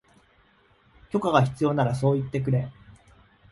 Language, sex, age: Japanese, male, 30-39